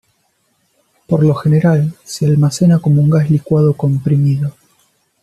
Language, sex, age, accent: Spanish, male, 30-39, Rioplatense: Argentina, Uruguay, este de Bolivia, Paraguay